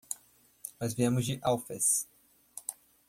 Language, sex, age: Portuguese, male, 19-29